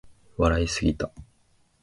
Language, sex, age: Japanese, male, 19-29